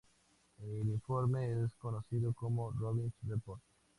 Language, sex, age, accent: Spanish, male, 19-29, México